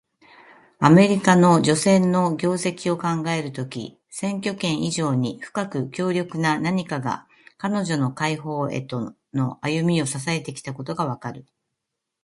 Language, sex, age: Japanese, female, 60-69